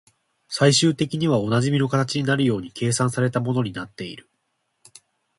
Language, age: Japanese, 19-29